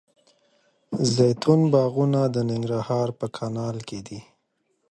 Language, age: Pashto, 40-49